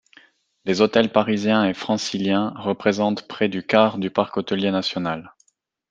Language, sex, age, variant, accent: French, male, 30-39, Français d'Europe, Français de Suisse